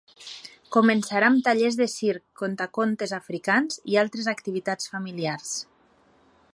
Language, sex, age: Catalan, female, 30-39